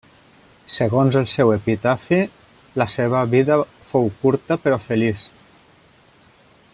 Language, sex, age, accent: Catalan, male, 30-39, valencià